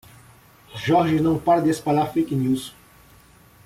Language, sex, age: Portuguese, male, 40-49